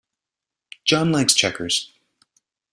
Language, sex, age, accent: English, male, 19-29, United States English